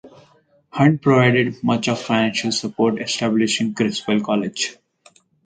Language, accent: English, India and South Asia (India, Pakistan, Sri Lanka)